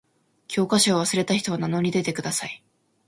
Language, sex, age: Japanese, female, under 19